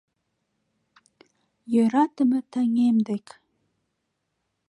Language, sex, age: Mari, female, 19-29